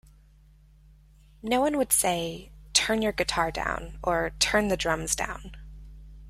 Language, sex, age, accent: English, female, 30-39, United States English